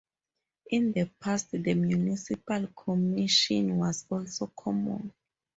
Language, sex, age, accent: English, female, 30-39, Southern African (South Africa, Zimbabwe, Namibia)